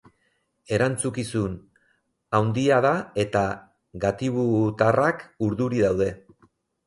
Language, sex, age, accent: Basque, male, 40-49, Erdialdekoa edo Nafarra (Gipuzkoa, Nafarroa)